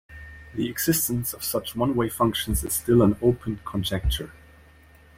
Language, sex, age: English, male, 30-39